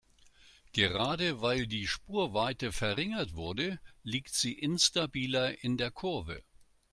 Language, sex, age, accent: German, male, 70-79, Deutschland Deutsch